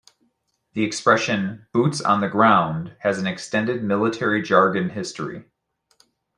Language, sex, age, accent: English, male, 30-39, United States English